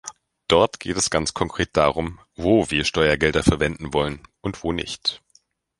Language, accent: German, Deutschland Deutsch